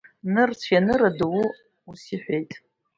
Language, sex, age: Abkhazian, female, 30-39